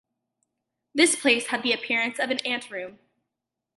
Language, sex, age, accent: English, female, under 19, United States English